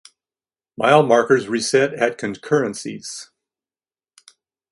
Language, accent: English, United States English